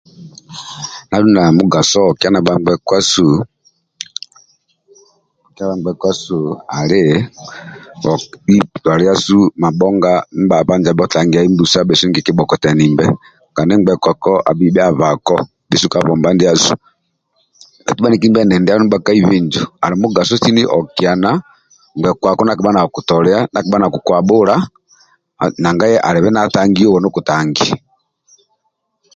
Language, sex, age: Amba (Uganda), male, 50-59